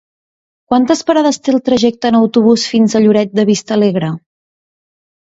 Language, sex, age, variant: Catalan, female, 19-29, Central